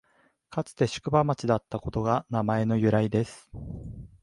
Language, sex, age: Japanese, male, 19-29